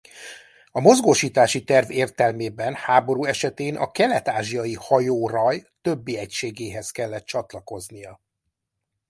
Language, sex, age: Hungarian, male, 50-59